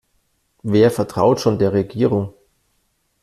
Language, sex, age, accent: German, male, 40-49, Deutschland Deutsch